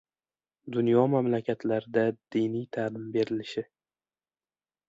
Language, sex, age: Uzbek, male, 19-29